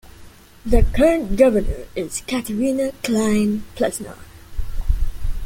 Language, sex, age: English, male, under 19